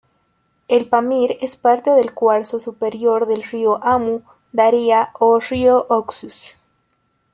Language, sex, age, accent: Spanish, female, 19-29, Andino-Pacífico: Colombia, Perú, Ecuador, oeste de Bolivia y Venezuela andina